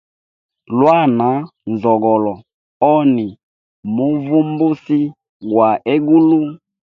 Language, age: Hemba, 19-29